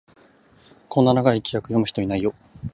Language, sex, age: Japanese, male, 19-29